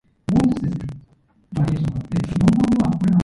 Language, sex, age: English, female, 19-29